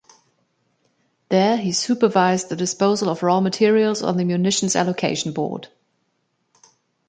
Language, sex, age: English, female, 19-29